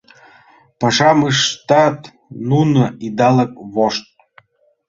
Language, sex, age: Mari, male, 40-49